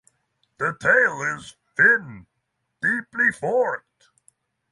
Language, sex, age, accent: English, male, 30-39, United States English